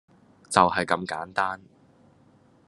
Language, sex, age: Cantonese, male, under 19